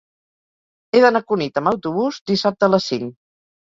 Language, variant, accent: Catalan, Central, central